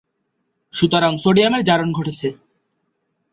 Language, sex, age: Bengali, male, 19-29